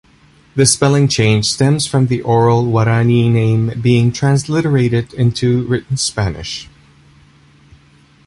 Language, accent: English, Canadian English